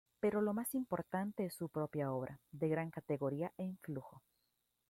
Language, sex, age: Spanish, female, 19-29